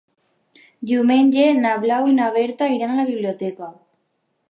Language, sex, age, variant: Catalan, female, under 19, Alacantí